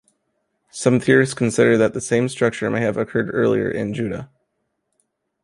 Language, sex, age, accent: English, male, 19-29, United States English